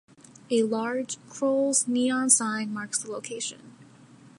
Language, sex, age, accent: English, female, 19-29, United States English